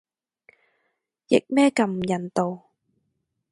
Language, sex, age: Cantonese, female, 19-29